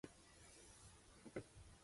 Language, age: Chinese, 30-39